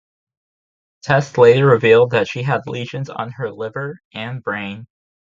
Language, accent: English, United States English